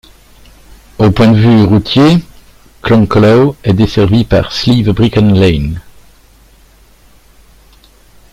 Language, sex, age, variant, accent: French, male, 50-59, Français d'Europe, Français de Belgique